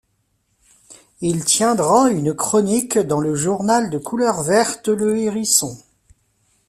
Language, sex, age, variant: French, male, 40-49, Français de métropole